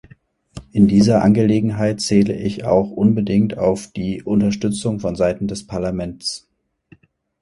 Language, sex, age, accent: German, male, 30-39, Deutschland Deutsch